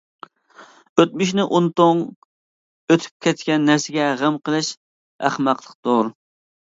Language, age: Uyghur, 19-29